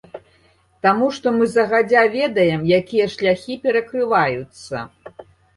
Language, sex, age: Belarusian, female, 60-69